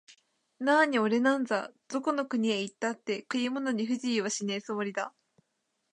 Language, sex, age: Japanese, female, 19-29